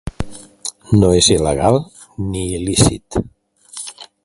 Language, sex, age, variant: Catalan, male, 60-69, Central